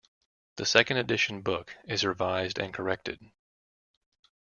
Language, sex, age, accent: English, male, 30-39, United States English